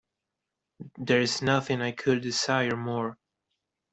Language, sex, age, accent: English, male, 19-29, United States English